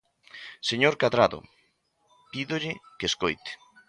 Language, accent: Galician, Normativo (estándar)